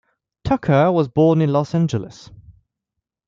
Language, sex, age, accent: English, male, 19-29, England English